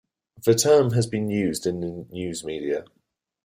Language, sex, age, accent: English, male, 19-29, England English